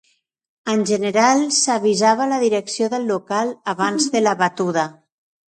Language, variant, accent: Catalan, Central, central